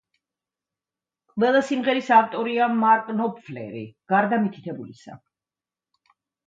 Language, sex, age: Georgian, female, 60-69